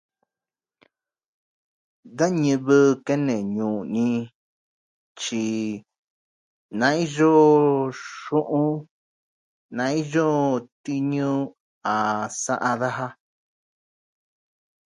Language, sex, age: Southwestern Tlaxiaco Mixtec, male, 30-39